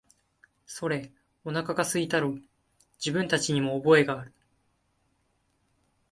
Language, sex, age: Japanese, male, 19-29